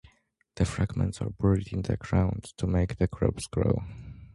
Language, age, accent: English, under 19, United States English